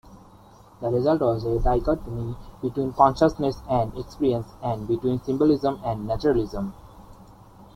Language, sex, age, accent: English, male, 19-29, India and South Asia (India, Pakistan, Sri Lanka)